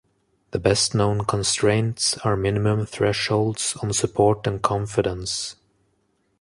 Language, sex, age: English, male, 30-39